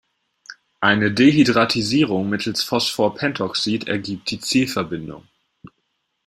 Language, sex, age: German, male, 19-29